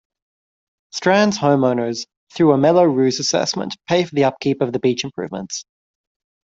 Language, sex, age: English, male, 19-29